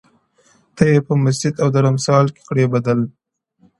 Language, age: Pashto, under 19